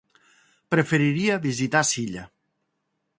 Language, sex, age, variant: Catalan, male, 40-49, Nord-Occidental